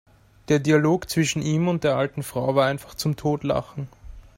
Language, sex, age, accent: German, male, 19-29, Österreichisches Deutsch